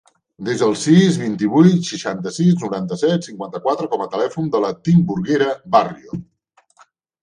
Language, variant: Catalan, Central